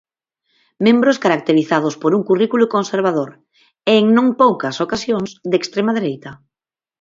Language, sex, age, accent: Galician, female, 30-39, Normativo (estándar)